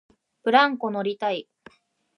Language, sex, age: Japanese, female, 19-29